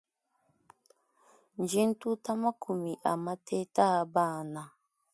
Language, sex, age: Luba-Lulua, female, 19-29